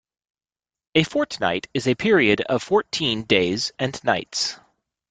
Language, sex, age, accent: English, male, 40-49, United States English